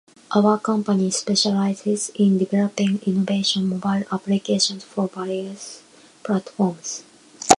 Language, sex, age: English, female, 19-29